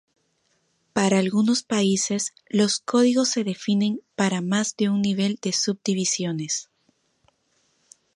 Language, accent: Spanish, Andino-Pacífico: Colombia, Perú, Ecuador, oeste de Bolivia y Venezuela andina